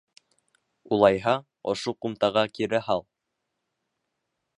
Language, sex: Bashkir, male